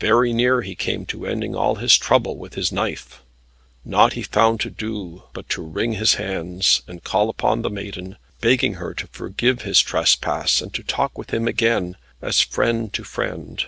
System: none